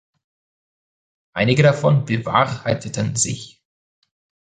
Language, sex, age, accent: German, male, 30-39, Österreichisches Deutsch